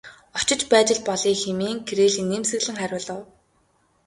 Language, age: Mongolian, 19-29